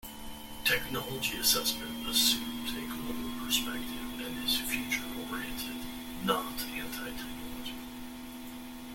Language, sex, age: English, male, 30-39